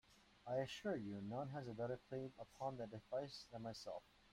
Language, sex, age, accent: English, male, 30-39, United States English